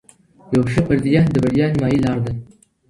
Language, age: Pashto, under 19